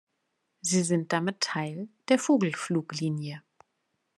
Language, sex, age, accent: German, female, 30-39, Deutschland Deutsch